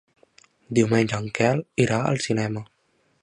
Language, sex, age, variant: Catalan, male, 19-29, Central